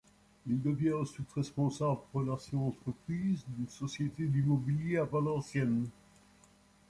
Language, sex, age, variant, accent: French, male, 70-79, Français d'Europe, Français de Belgique